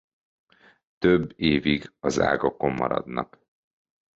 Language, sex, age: Hungarian, male, 40-49